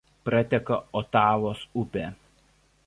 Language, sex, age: Lithuanian, male, 30-39